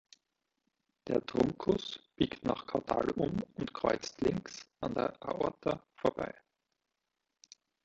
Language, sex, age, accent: German, male, 19-29, Österreichisches Deutsch